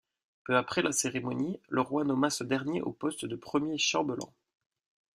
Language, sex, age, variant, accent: French, male, 19-29, Français d'Europe, Français de Belgique